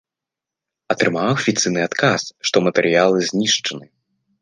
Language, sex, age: Belarusian, male, under 19